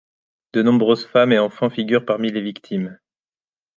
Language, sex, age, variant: French, male, 19-29, Français de métropole